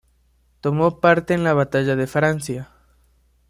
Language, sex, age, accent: Spanish, male, under 19, Andino-Pacífico: Colombia, Perú, Ecuador, oeste de Bolivia y Venezuela andina